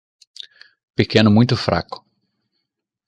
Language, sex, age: Portuguese, male, 19-29